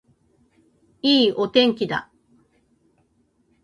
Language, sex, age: Japanese, female, 50-59